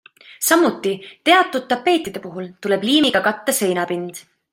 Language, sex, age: Estonian, female, 19-29